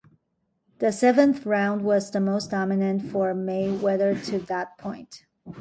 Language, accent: English, United States English